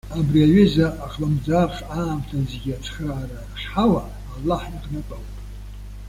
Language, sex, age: Abkhazian, male, 70-79